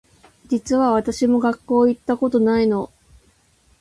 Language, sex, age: Japanese, female, 19-29